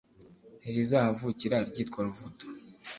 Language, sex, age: Kinyarwanda, male, 19-29